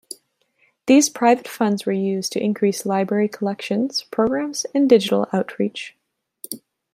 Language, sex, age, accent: English, female, 19-29, Canadian English